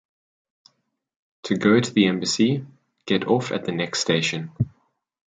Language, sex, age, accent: English, male, 19-29, Southern African (South Africa, Zimbabwe, Namibia)